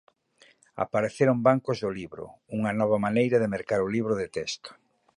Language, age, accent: Galician, 50-59, Central (gheada)